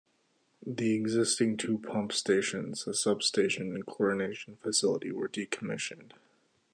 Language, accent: English, United States English